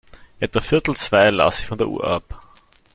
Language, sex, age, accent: German, male, 30-39, Österreichisches Deutsch